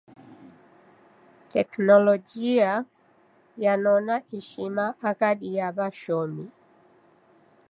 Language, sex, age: Taita, female, 60-69